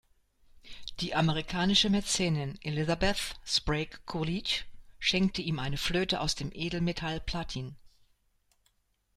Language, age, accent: German, 60-69, Deutschland Deutsch